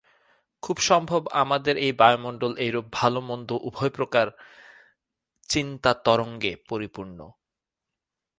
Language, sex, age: Bengali, male, 30-39